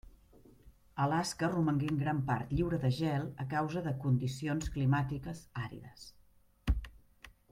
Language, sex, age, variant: Catalan, female, 50-59, Central